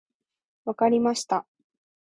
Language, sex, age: Japanese, female, 19-29